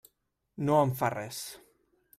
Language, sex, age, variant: Catalan, male, 19-29, Central